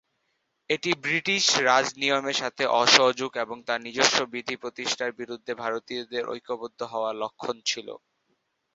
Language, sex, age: Bengali, male, 19-29